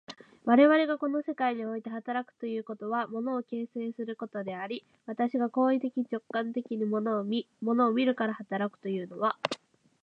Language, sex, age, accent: Japanese, female, 19-29, 標準語